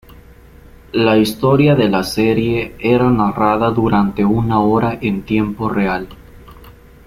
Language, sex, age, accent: Spanish, male, 19-29, América central